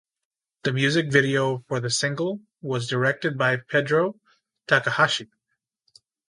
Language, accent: English, Canadian English